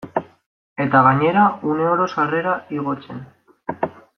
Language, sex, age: Basque, male, 19-29